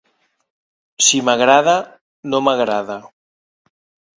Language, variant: Catalan, Central